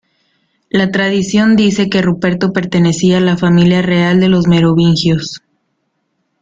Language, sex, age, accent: Spanish, female, 19-29, México